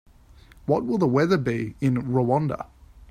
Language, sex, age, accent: English, male, 19-29, Australian English